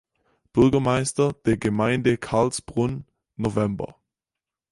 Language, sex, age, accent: German, male, under 19, Deutschland Deutsch